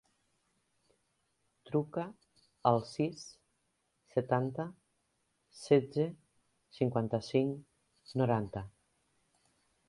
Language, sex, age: Catalan, female, 50-59